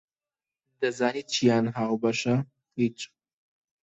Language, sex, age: Central Kurdish, male, 30-39